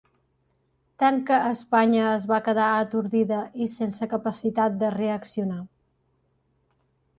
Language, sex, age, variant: Catalan, female, 40-49, Central